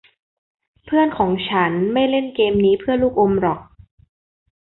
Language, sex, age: Thai, female, 19-29